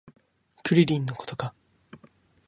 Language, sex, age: Japanese, male, 19-29